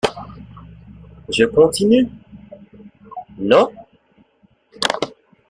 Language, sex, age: French, male, 19-29